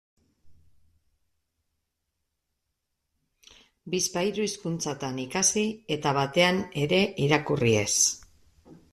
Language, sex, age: Basque, female, 50-59